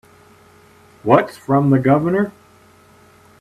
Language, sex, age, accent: English, male, 60-69, United States English